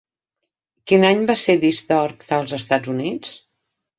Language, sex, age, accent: Catalan, female, 50-59, balear; central